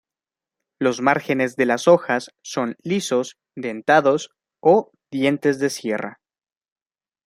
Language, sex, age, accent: Spanish, male, 19-29, México